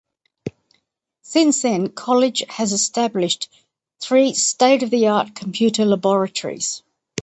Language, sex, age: English, female, 60-69